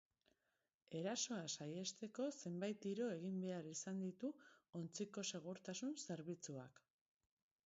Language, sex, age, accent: Basque, female, 30-39, Erdialdekoa edo Nafarra (Gipuzkoa, Nafarroa)